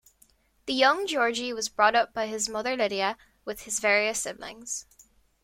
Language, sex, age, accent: English, female, 19-29, Irish English